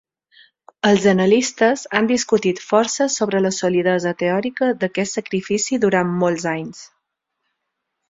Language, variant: Catalan, Balear